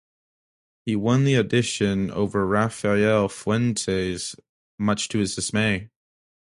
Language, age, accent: English, under 19, United States English